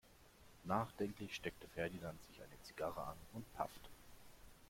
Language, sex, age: German, male, 50-59